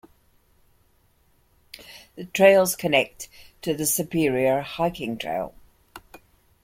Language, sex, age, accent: English, female, 60-69, Scottish English